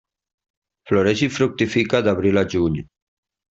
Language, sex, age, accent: Catalan, male, 40-49, valencià